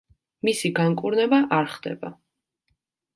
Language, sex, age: Georgian, female, 19-29